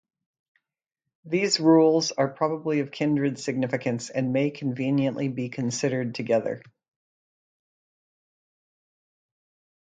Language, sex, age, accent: English, female, 60-69, United States English